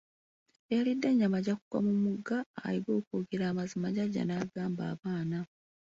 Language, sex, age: Ganda, female, 30-39